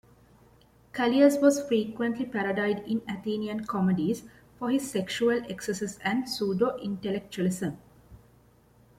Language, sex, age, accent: English, female, 19-29, India and South Asia (India, Pakistan, Sri Lanka)